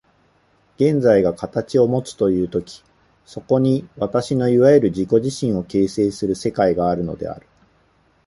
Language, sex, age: Japanese, male, 50-59